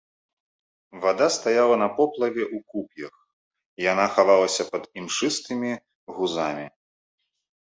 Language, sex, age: Belarusian, male, 30-39